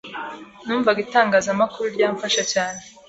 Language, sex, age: Kinyarwanda, female, 19-29